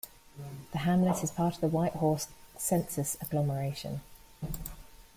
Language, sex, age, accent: English, female, 30-39, England English